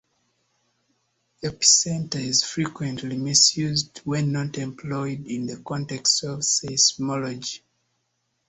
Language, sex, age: English, male, 19-29